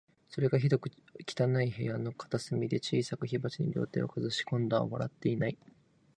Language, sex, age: Japanese, male, 19-29